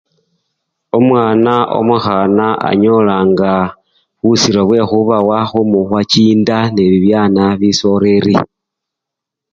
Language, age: Luyia, 50-59